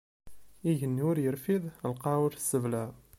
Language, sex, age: Kabyle, male, 30-39